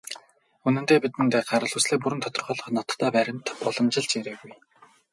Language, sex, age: Mongolian, male, 19-29